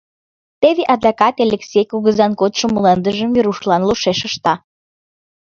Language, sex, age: Mari, female, 19-29